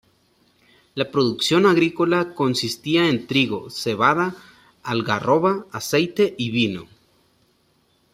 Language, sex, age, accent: Spanish, male, 19-29, México